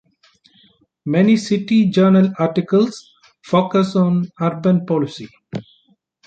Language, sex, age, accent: English, male, 30-39, India and South Asia (India, Pakistan, Sri Lanka)